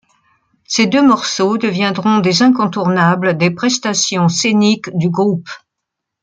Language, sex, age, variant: French, female, 70-79, Français de métropole